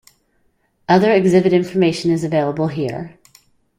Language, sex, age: English, female, 50-59